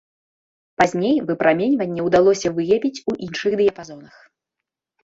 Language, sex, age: Belarusian, female, 19-29